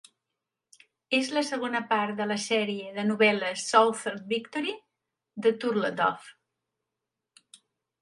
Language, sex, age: Catalan, female, 60-69